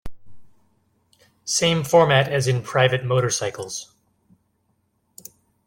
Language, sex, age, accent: English, male, 30-39, United States English